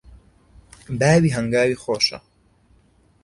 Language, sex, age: Central Kurdish, male, under 19